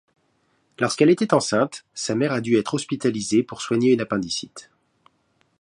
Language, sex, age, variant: French, male, 40-49, Français de métropole